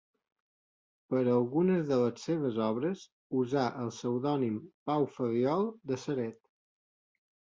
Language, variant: Catalan, Balear